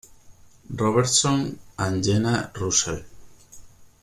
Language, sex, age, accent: Spanish, male, 19-29, España: Sur peninsular (Andalucia, Extremadura, Murcia)